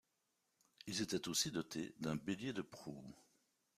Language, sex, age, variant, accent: French, male, 50-59, Français d'Europe, Français de Belgique